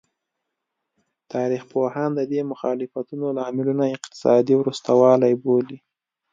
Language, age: Pashto, 19-29